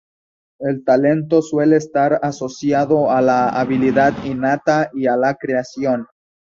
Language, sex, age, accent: Spanish, male, 19-29, México